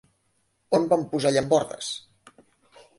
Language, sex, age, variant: Catalan, male, 30-39, Central